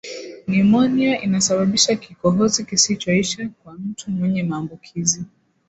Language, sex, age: Swahili, female, 19-29